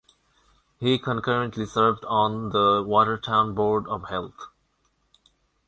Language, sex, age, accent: English, male, 19-29, India and South Asia (India, Pakistan, Sri Lanka)